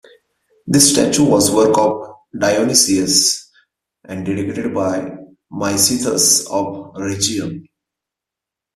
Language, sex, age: English, male, 19-29